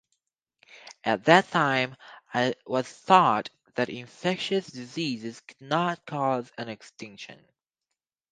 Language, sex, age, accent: English, female, 19-29, United States English